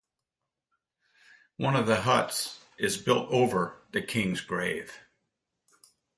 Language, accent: English, United States English